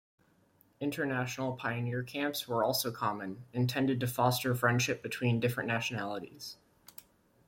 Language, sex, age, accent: English, male, 19-29, United States English